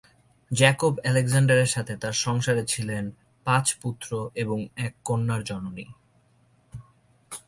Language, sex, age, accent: Bengali, male, 19-29, Native